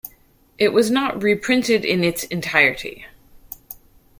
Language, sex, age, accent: English, female, 40-49, United States English